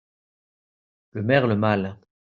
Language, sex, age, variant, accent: French, male, 30-39, Français d'Europe, Français de Belgique